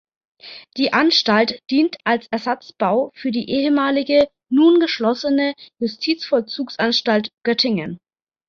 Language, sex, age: German, female, 30-39